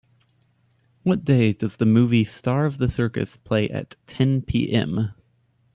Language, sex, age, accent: English, male, 19-29, United States English